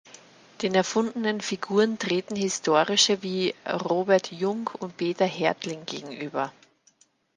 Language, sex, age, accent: German, female, 30-39, Österreichisches Deutsch